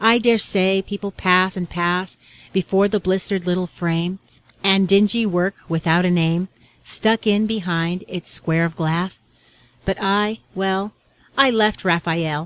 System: none